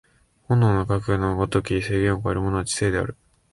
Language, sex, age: Japanese, male, 19-29